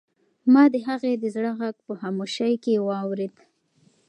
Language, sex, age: Pashto, female, 19-29